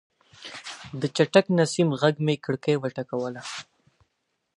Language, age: Pashto, under 19